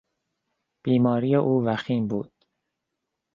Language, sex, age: Persian, male, 30-39